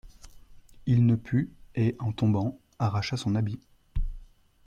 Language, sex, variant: French, male, Français de métropole